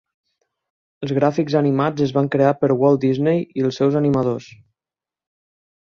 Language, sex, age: Catalan, male, 19-29